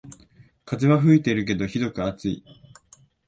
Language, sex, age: Japanese, male, 19-29